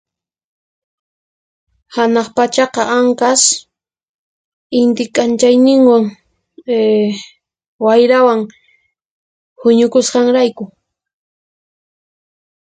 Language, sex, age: Puno Quechua, female, 19-29